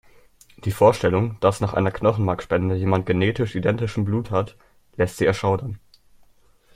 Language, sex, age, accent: German, male, under 19, Deutschland Deutsch